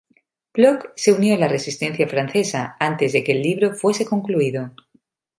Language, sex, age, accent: Spanish, female, 40-49, España: Norte peninsular (Asturias, Castilla y León, Cantabria, País Vasco, Navarra, Aragón, La Rioja, Guadalajara, Cuenca)